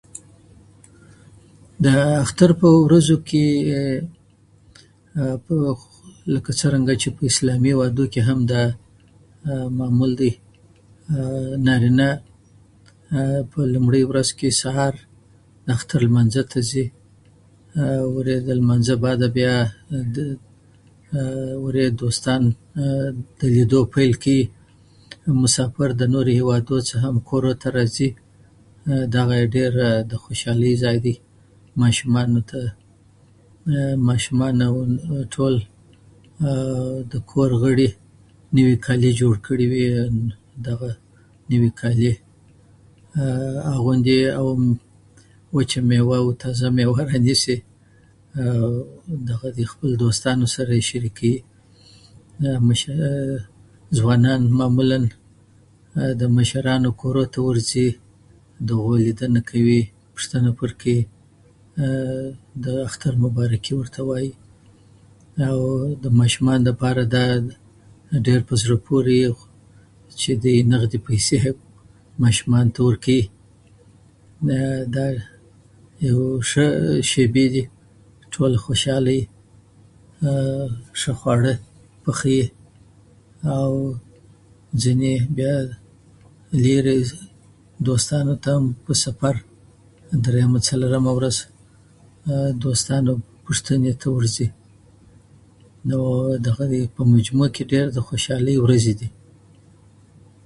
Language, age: Pashto, 60-69